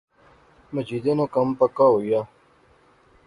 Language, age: Pahari-Potwari, 30-39